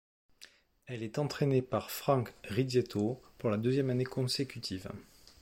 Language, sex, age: French, male, 40-49